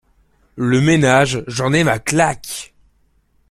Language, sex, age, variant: French, male, 19-29, Français de métropole